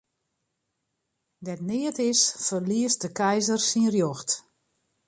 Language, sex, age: Western Frisian, female, 50-59